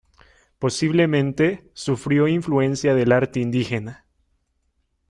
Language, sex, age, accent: Spanish, male, 19-29, México